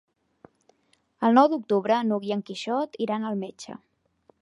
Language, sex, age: Catalan, female, 19-29